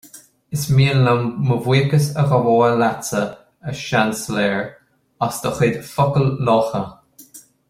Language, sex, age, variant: Irish, male, 19-29, Gaeilge na Mumhan